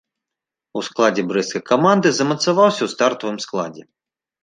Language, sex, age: Belarusian, male, 19-29